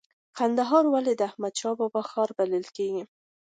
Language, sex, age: Pashto, female, 19-29